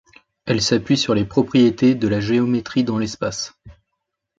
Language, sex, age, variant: French, male, 19-29, Français de métropole